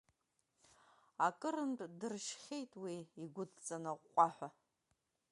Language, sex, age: Abkhazian, female, 40-49